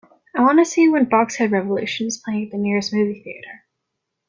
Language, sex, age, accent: English, female, 19-29, Canadian English